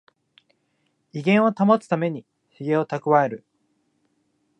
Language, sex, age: Japanese, male, 19-29